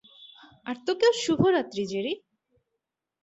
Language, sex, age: Bengali, female, 19-29